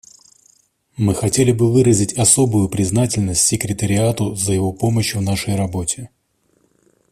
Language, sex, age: Russian, male, 30-39